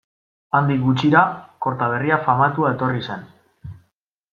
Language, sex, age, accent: Basque, male, 19-29, Mendebalekoa (Araba, Bizkaia, Gipuzkoako mendebaleko herri batzuk)